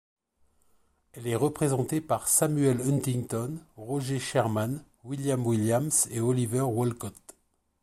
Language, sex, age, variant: French, male, 50-59, Français de métropole